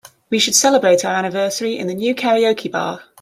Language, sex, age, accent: English, female, 30-39, England English